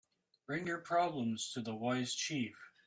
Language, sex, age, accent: English, male, 40-49, Canadian English